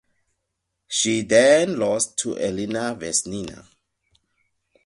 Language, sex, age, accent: English, male, 30-39, Southern African (South Africa, Zimbabwe, Namibia)